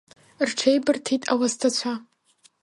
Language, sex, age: Abkhazian, female, under 19